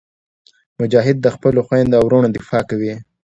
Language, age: Pashto, 19-29